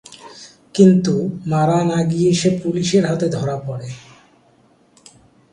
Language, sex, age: Bengali, male, 19-29